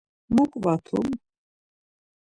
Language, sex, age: Laz, female, 50-59